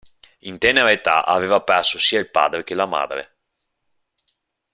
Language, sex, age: Italian, male, 30-39